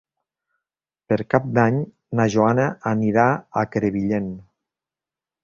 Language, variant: Catalan, Nord-Occidental